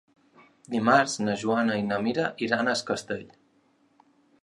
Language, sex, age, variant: Catalan, male, 30-39, Central